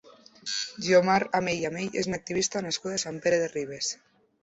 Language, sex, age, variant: Catalan, female, 19-29, Nord-Occidental